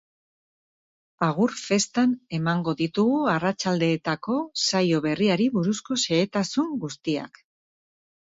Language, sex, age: Basque, female, 40-49